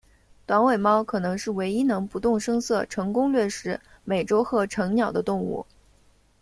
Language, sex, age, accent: Chinese, female, 30-39, 出生地：上海市